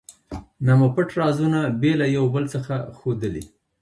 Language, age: Pashto, 50-59